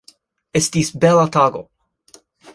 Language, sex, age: Esperanto, male, 30-39